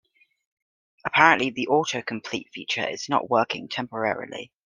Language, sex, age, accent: English, male, 19-29, England English